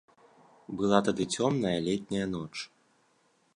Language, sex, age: Belarusian, male, 19-29